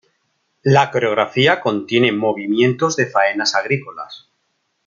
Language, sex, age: Spanish, male, 40-49